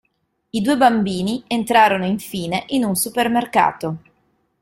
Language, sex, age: Italian, female, 30-39